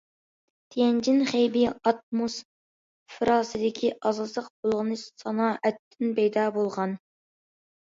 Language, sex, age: Uyghur, female, under 19